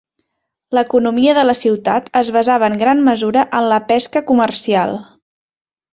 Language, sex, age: Catalan, female, 30-39